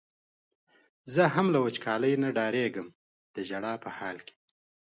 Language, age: Pashto, 30-39